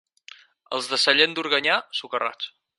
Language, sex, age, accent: Catalan, male, 19-29, Garrotxi